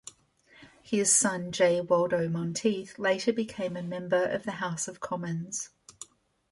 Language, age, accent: English, 50-59, Australian English